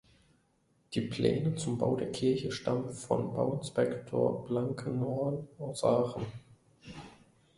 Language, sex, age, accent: German, male, 19-29, Deutschland Deutsch